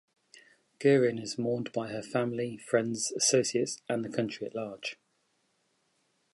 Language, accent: English, England English